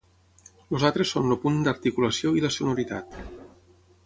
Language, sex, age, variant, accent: Catalan, male, 40-49, Tortosí, nord-occidental; Tortosí